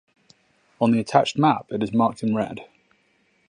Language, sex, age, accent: English, male, 30-39, England English